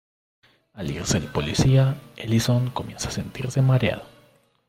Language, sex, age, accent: Spanish, male, 19-29, Andino-Pacífico: Colombia, Perú, Ecuador, oeste de Bolivia y Venezuela andina